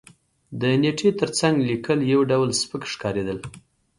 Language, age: Pashto, 30-39